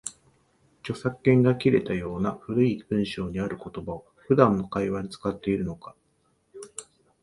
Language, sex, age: Japanese, male, 40-49